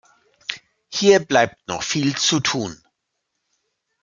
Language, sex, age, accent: German, male, 50-59, Deutschland Deutsch